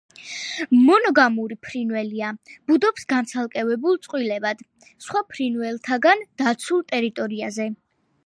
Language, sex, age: Georgian, female, under 19